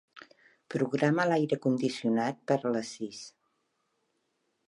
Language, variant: Catalan, Central